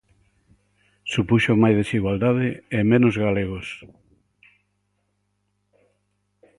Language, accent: Galician, Normativo (estándar)